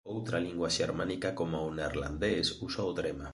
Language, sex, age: Galician, male, 40-49